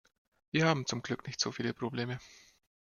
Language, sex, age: German, male, 19-29